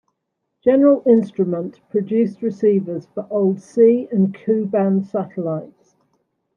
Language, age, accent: English, 60-69, Welsh English